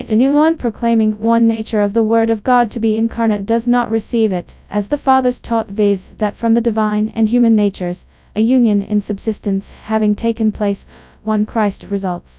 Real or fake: fake